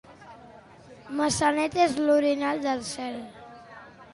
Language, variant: Catalan, Septentrional